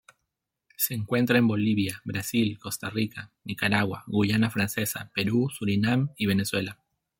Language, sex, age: Spanish, male, 30-39